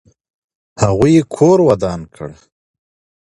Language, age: Pashto, 30-39